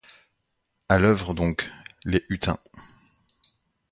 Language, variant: French, Français de métropole